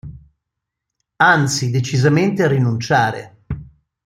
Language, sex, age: Italian, male, 60-69